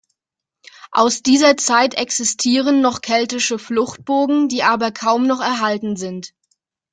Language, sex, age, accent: German, female, 19-29, Deutschland Deutsch